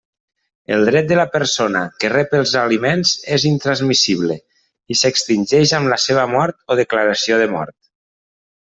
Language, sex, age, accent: Catalan, male, 40-49, valencià